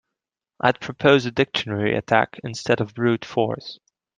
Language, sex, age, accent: English, male, 19-29, England English